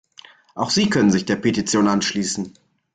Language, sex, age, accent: German, male, 19-29, Deutschland Deutsch